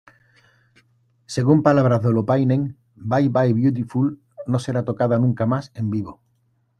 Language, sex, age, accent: Spanish, male, 50-59, España: Sur peninsular (Andalucia, Extremadura, Murcia)